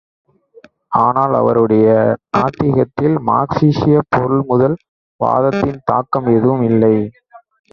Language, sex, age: Tamil, male, 19-29